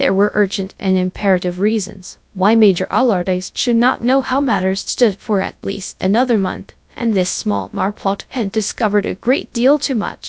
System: TTS, GradTTS